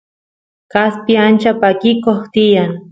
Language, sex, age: Santiago del Estero Quichua, female, 19-29